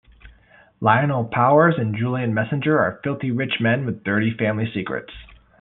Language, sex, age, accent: English, male, 30-39, United States English